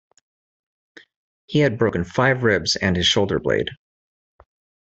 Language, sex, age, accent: English, male, 30-39, United States English